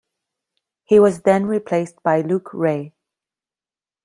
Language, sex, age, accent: English, female, 40-49, Canadian English